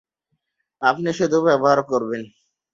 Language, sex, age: Bengali, male, 19-29